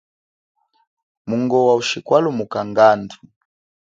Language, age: Chokwe, 19-29